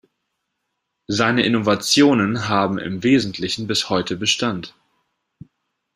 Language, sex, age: German, male, 19-29